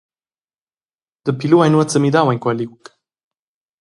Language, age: Romansh, 19-29